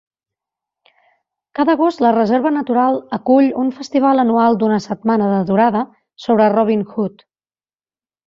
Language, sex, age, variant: Catalan, female, 40-49, Central